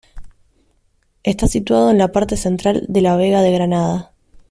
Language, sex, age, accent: Spanish, female, 19-29, Rioplatense: Argentina, Uruguay, este de Bolivia, Paraguay